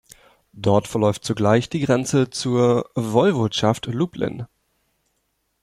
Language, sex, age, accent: German, male, 19-29, Deutschland Deutsch